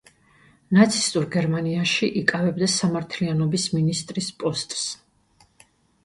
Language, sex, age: Georgian, female, 50-59